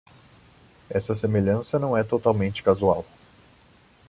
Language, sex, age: Portuguese, male, 19-29